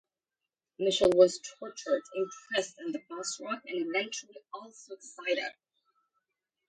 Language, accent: English, United States English